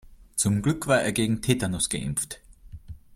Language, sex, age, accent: German, male, 30-39, Österreichisches Deutsch